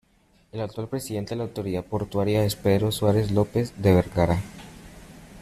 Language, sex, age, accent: Spanish, male, under 19, Andino-Pacífico: Colombia, Perú, Ecuador, oeste de Bolivia y Venezuela andina